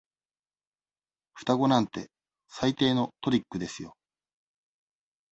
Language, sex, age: Japanese, male, 40-49